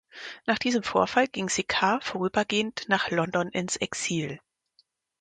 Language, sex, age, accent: German, female, 30-39, Deutschland Deutsch